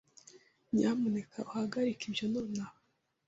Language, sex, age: Kinyarwanda, female, 50-59